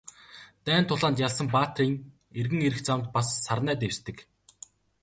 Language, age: Mongolian, 19-29